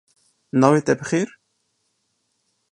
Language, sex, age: Kurdish, male, 30-39